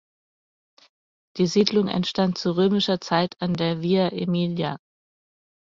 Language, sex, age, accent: German, female, 40-49, Deutschland Deutsch